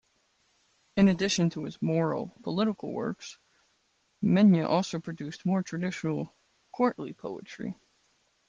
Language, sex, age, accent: English, male, 19-29, United States English